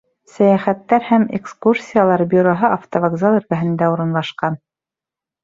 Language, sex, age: Bashkir, female, 40-49